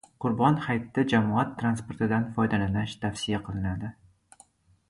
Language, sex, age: Uzbek, male, 19-29